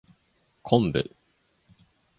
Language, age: Japanese, under 19